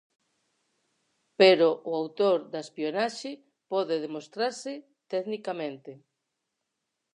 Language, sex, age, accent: Galician, female, 40-49, Normativo (estándar)